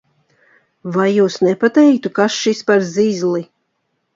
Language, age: Latvian, 40-49